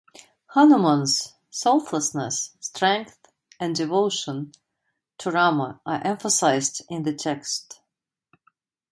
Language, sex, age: English, female, 50-59